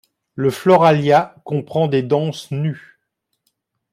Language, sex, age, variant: French, male, 50-59, Français de métropole